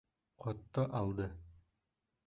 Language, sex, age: Bashkir, male, 19-29